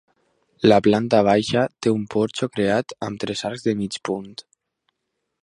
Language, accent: Catalan, valencià; apitxat